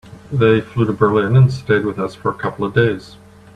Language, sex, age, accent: English, male, 50-59, Canadian English